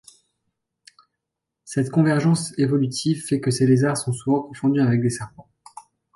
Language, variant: French, Français de métropole